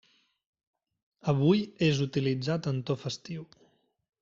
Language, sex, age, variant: Catalan, male, 19-29, Central